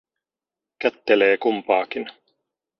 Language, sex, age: Finnish, male, 40-49